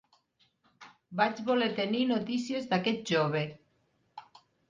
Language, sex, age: Catalan, female, 50-59